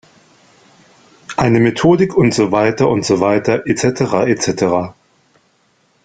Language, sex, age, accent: German, male, 40-49, Deutschland Deutsch